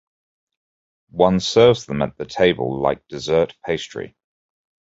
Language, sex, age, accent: English, male, 30-39, England English